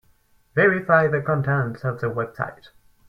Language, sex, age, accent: English, male, 19-29, french accent